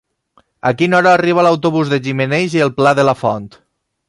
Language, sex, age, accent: Catalan, male, 30-39, valencià